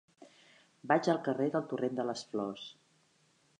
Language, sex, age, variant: Catalan, female, 50-59, Central